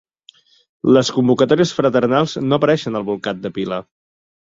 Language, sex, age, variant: Catalan, male, 30-39, Central